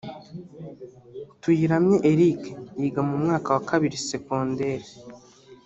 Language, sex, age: Kinyarwanda, male, under 19